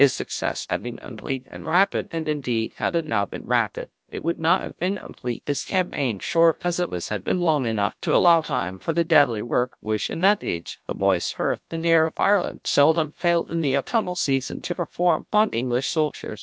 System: TTS, GlowTTS